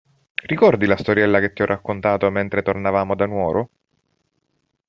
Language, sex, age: Italian, male, 30-39